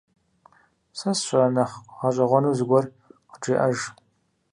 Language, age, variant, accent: Kabardian, 19-29, Адыгэбзэ (Къэбэрдей, Кирил, псоми зэдай), Джылэхъстэней (Gilahsteney)